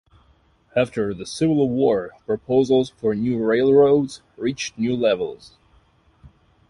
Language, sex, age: English, male, 19-29